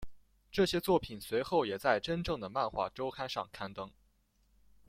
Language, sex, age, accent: Chinese, male, under 19, 出生地：湖北省